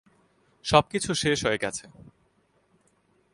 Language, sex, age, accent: Bengali, male, 19-29, প্রমিত